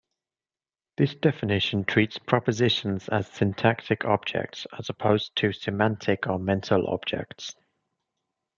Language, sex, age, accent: English, male, 19-29, England English